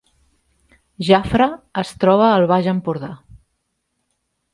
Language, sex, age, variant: Catalan, female, 40-49, Central